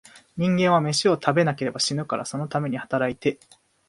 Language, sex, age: Japanese, male, 19-29